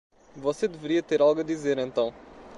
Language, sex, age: Portuguese, male, 19-29